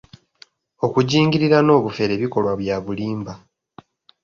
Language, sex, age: Ganda, male, 19-29